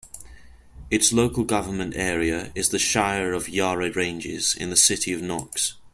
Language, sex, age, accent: English, male, under 19, England English